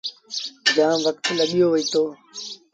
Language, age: Sindhi Bhil, under 19